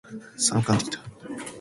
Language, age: Japanese, 19-29